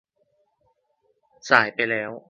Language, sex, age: Thai, male, 19-29